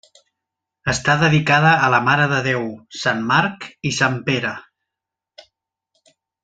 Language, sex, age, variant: Catalan, male, 40-49, Central